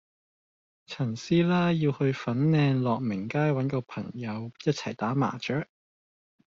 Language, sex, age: Cantonese, male, 30-39